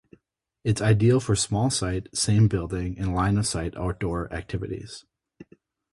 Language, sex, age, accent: English, male, 30-39, United States English